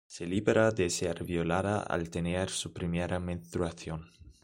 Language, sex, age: Spanish, male, 19-29